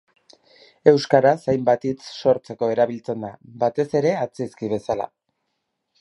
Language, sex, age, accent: Basque, male, 30-39, Mendebalekoa (Araba, Bizkaia, Gipuzkoako mendebaleko herri batzuk)